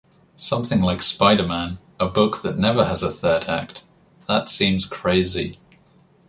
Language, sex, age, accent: English, male, 19-29, England English